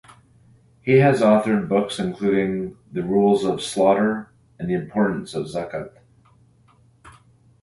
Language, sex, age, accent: English, male, 40-49, Canadian English